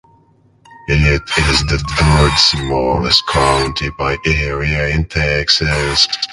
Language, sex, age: English, male, 40-49